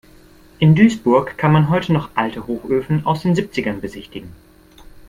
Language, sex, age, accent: German, male, 19-29, Deutschland Deutsch